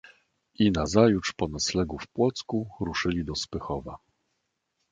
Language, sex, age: Polish, male, 50-59